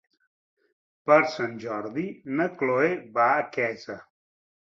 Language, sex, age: Catalan, male, 40-49